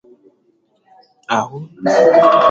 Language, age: Igbo, under 19